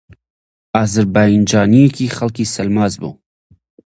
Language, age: Central Kurdish, 19-29